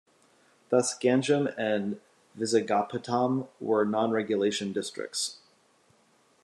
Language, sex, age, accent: English, male, 40-49, United States English